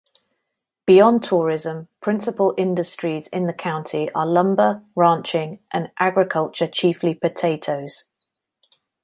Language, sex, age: English, female, 30-39